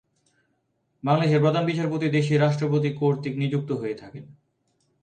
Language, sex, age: Bengali, male, 19-29